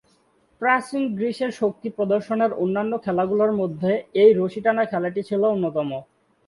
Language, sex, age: Bengali, male, 19-29